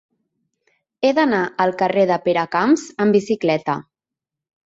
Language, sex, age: Catalan, female, 30-39